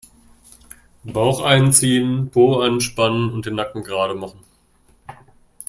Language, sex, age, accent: German, male, 19-29, Deutschland Deutsch